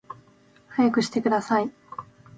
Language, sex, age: Japanese, female, 19-29